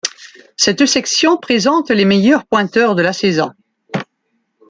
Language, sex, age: French, female, 50-59